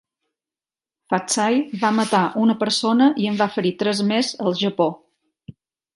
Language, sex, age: Catalan, female, 40-49